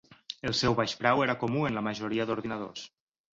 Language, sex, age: Catalan, male, 30-39